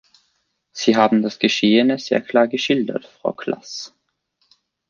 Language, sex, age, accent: German, male, 19-29, Österreichisches Deutsch